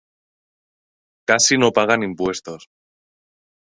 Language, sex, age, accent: Spanish, male, 30-39, España: Norte peninsular (Asturias, Castilla y León, Cantabria, País Vasco, Navarra, Aragón, La Rioja, Guadalajara, Cuenca)